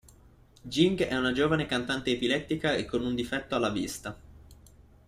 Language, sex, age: Italian, male, 19-29